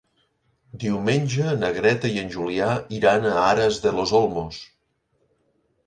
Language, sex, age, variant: Catalan, male, 50-59, Central